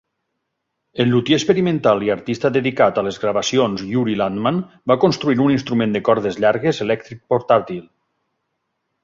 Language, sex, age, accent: Catalan, male, 50-59, valencià